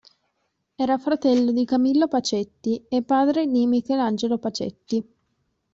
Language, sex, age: Italian, female, 19-29